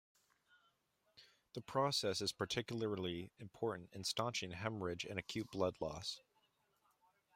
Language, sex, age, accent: English, male, 19-29, United States English